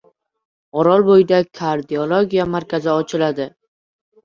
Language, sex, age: Uzbek, male, under 19